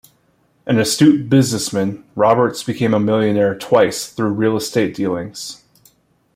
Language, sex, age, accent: English, male, 19-29, United States English